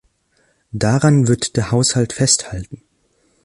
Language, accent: German, Deutschland Deutsch